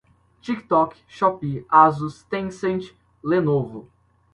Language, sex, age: Portuguese, male, under 19